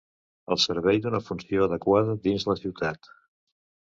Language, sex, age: Catalan, male, 60-69